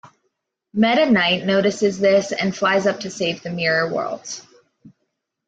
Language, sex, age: English, female, 30-39